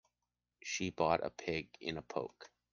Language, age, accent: English, 30-39, Canadian English